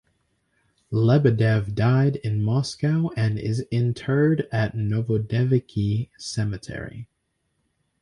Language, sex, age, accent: English, male, under 19, United States English